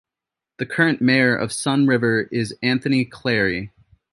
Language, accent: English, United States English